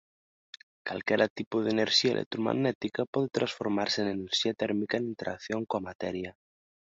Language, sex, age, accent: Galician, male, 19-29, Normativo (estándar)